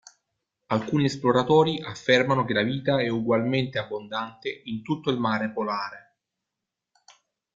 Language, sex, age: Italian, male, 40-49